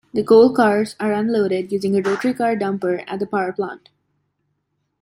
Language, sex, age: English, female, 19-29